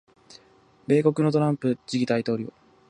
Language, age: Japanese, 19-29